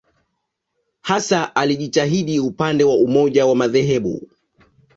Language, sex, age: Swahili, male, 19-29